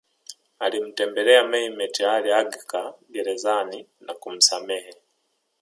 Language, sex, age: Swahili, male, 30-39